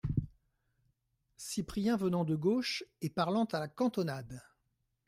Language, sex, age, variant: French, male, 40-49, Français de métropole